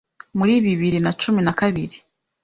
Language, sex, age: Kinyarwanda, female, 19-29